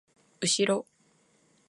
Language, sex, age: Japanese, female, 19-29